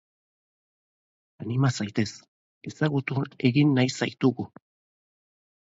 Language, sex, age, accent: Basque, male, 50-59, Erdialdekoa edo Nafarra (Gipuzkoa, Nafarroa)